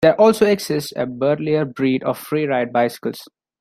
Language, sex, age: English, male, 19-29